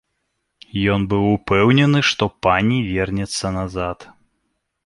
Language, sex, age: Belarusian, male, 30-39